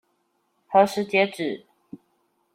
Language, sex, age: Chinese, female, 19-29